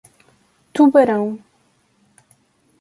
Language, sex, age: Portuguese, female, 19-29